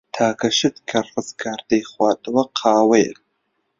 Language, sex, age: Central Kurdish, male, under 19